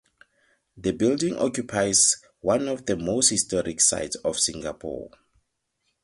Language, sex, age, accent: English, male, 30-39, Southern African (South Africa, Zimbabwe, Namibia)